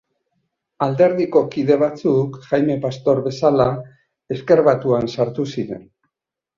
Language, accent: Basque, Mendebalekoa (Araba, Bizkaia, Gipuzkoako mendebaleko herri batzuk)